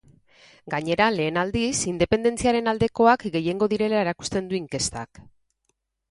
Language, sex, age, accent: Basque, female, 40-49, Mendebalekoa (Araba, Bizkaia, Gipuzkoako mendebaleko herri batzuk)